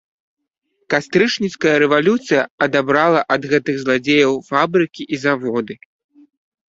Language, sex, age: Belarusian, male, 30-39